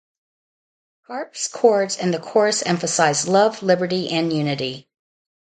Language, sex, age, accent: English, female, 60-69, United States English